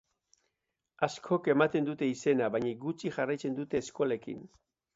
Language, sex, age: Basque, male, 60-69